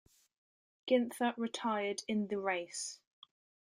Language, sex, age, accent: English, female, 19-29, England English